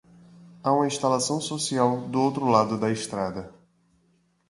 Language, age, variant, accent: Portuguese, 19-29, Portuguese (Brasil), Nordestino